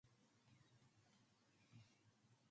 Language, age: English, 19-29